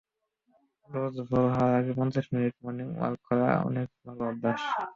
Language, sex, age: Bengali, male, 19-29